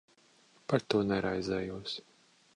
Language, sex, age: Latvian, male, 40-49